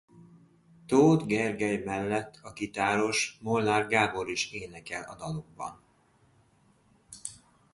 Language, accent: Hungarian, budapesti